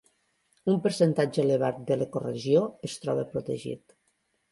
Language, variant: Catalan, Central